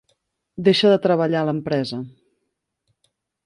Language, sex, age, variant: Catalan, female, 30-39, Central